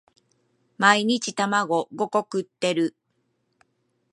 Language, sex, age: Japanese, female, 50-59